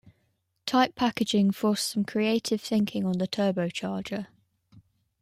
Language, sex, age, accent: English, female, 19-29, England English